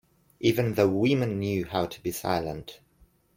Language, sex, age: English, male, 30-39